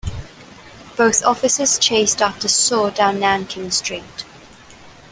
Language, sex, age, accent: English, female, 19-29, England English